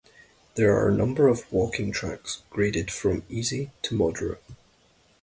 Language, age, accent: English, 19-29, Scottish English